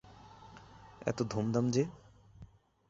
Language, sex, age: Bengali, male, 19-29